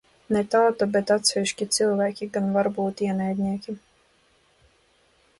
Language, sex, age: Latvian, female, 19-29